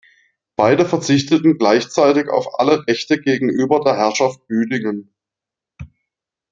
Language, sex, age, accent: German, male, 30-39, Deutschland Deutsch